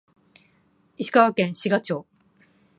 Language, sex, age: Japanese, female, 30-39